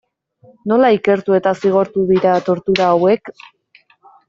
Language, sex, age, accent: Basque, female, 19-29, Erdialdekoa edo Nafarra (Gipuzkoa, Nafarroa)